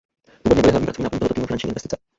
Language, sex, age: Czech, male, under 19